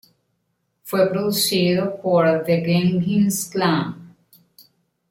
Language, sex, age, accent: Spanish, female, 40-49, Caribe: Cuba, Venezuela, Puerto Rico, República Dominicana, Panamá, Colombia caribeña, México caribeño, Costa del golfo de México